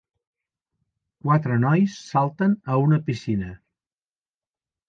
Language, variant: Catalan, Nord-Occidental